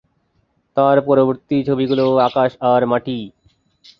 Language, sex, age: Bengali, male, under 19